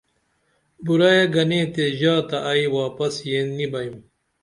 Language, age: Dameli, 40-49